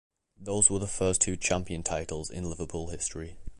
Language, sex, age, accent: English, male, under 19, England English